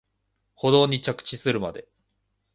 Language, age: Japanese, 19-29